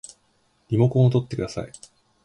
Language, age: Japanese, 19-29